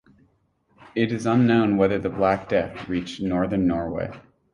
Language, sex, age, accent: English, male, 19-29, United States English